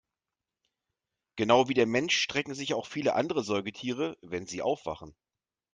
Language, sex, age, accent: German, male, 40-49, Deutschland Deutsch